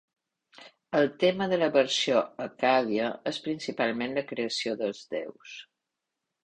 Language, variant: Catalan, Balear